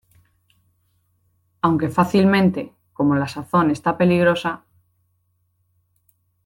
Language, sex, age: Spanish, female, 30-39